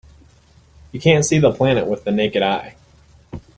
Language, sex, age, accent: English, male, 19-29, United States English